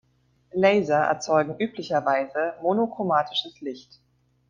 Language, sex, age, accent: German, female, 19-29, Deutschland Deutsch